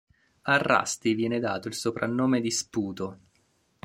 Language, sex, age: Italian, male, 30-39